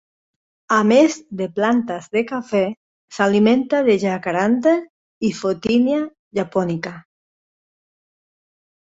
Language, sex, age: Catalan, female, 40-49